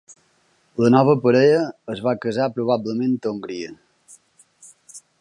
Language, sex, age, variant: Catalan, male, 19-29, Balear